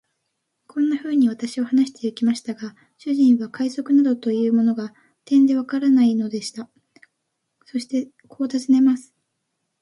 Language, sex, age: Japanese, female, under 19